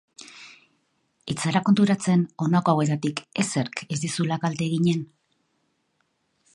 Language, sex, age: Basque, female, 50-59